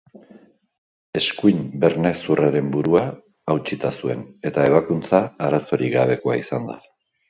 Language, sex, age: Basque, male, 60-69